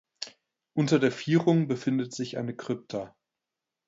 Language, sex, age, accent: German, male, 19-29, Deutschland Deutsch